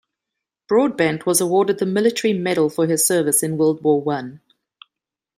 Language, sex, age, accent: English, female, 30-39, Southern African (South Africa, Zimbabwe, Namibia)